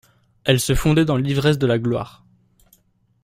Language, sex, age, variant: French, male, under 19, Français de métropole